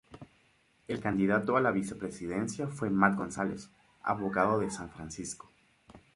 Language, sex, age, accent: Spanish, male, 19-29, América central